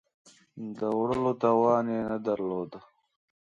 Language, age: Pashto, 30-39